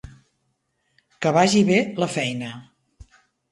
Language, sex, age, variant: Catalan, male, 60-69, Nord-Occidental